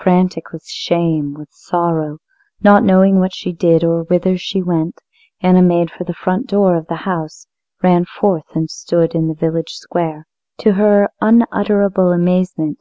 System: none